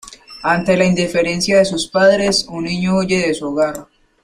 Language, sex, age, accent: Spanish, male, under 19, Andino-Pacífico: Colombia, Perú, Ecuador, oeste de Bolivia y Venezuela andina